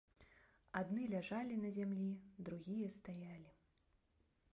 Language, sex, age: Belarusian, female, 19-29